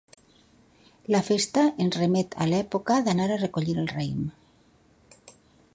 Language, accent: Catalan, valencià; valencià meridional